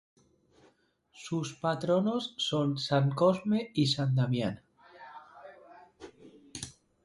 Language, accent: Spanish, España: Centro-Sur peninsular (Madrid, Toledo, Castilla-La Mancha)